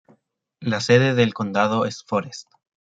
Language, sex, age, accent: Spanish, male, 19-29, Chileno: Chile, Cuyo